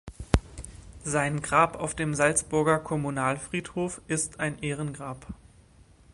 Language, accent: German, Deutschland Deutsch